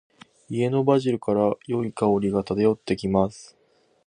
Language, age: Japanese, 19-29